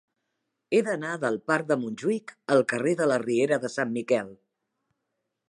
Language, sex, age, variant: Catalan, female, 50-59, Central